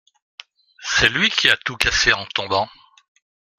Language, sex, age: French, male, 60-69